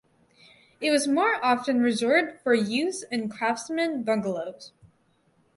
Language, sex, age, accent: English, female, under 19, United States English